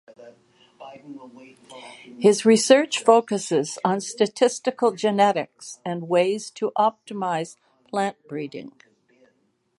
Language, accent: English, Canadian English